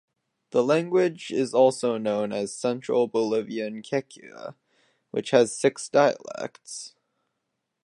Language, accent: English, United States English